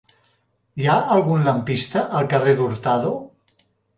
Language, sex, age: Catalan, male, 60-69